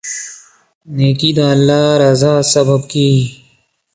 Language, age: Pashto, 19-29